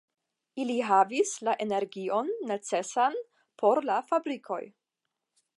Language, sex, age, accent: Esperanto, female, 19-29, Internacia